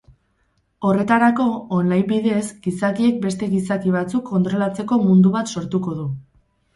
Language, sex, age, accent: Basque, female, 19-29, Erdialdekoa edo Nafarra (Gipuzkoa, Nafarroa)